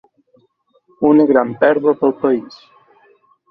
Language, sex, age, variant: Catalan, male, 19-29, Balear